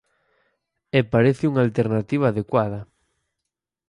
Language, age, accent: Galician, under 19, Normativo (estándar)